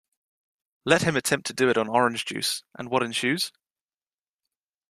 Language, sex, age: English, male, 19-29